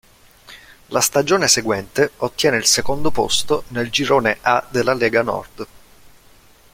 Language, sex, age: Italian, male, 30-39